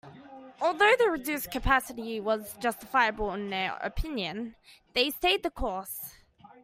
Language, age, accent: English, under 19, Australian English